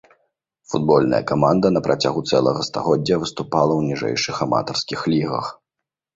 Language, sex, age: Belarusian, male, 19-29